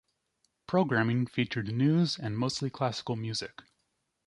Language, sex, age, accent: English, male, 30-39, United States English